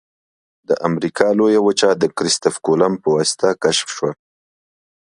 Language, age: Pashto, 30-39